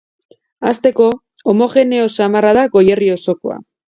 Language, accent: Basque, Mendebalekoa (Araba, Bizkaia, Gipuzkoako mendebaleko herri batzuk)